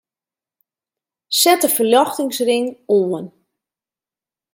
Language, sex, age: Western Frisian, female, 40-49